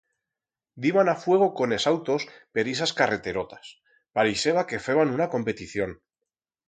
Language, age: Aragonese, 30-39